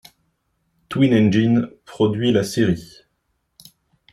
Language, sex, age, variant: French, male, 30-39, Français de métropole